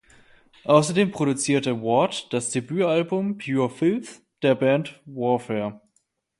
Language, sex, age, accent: German, male, 19-29, Deutschland Deutsch